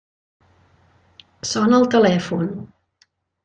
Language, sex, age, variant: Catalan, female, 50-59, Central